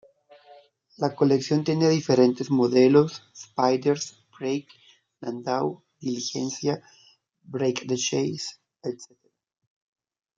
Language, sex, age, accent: Spanish, male, 30-39, Andino-Pacífico: Colombia, Perú, Ecuador, oeste de Bolivia y Venezuela andina